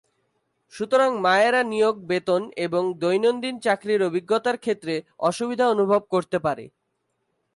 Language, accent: Bengali, fluent